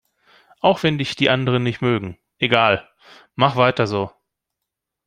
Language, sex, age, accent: German, male, 40-49, Deutschland Deutsch